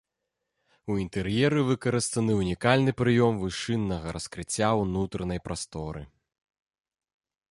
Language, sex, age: Belarusian, male, 30-39